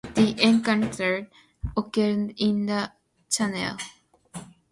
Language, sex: English, female